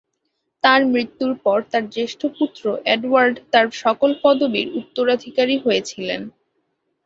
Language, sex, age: Bengali, female, under 19